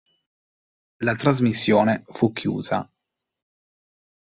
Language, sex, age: Italian, male, 30-39